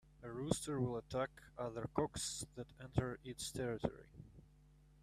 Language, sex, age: English, male, 19-29